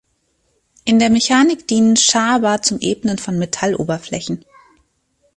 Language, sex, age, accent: German, female, 30-39, Deutschland Deutsch